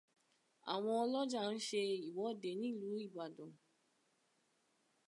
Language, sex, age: Yoruba, female, 19-29